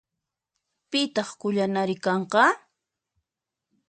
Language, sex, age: Puno Quechua, female, 30-39